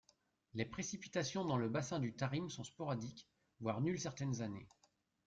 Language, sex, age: French, male, 40-49